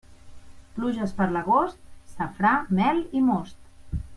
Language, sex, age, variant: Catalan, female, 30-39, Central